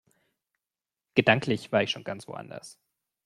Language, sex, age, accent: German, male, 19-29, Deutschland Deutsch